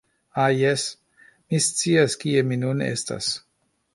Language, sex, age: Esperanto, male, 50-59